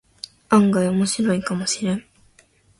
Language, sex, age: Japanese, female, under 19